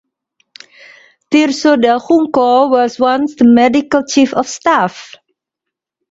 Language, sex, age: English, female, 40-49